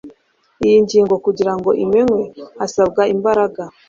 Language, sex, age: Kinyarwanda, female, 30-39